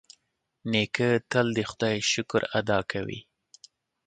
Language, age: Pashto, 30-39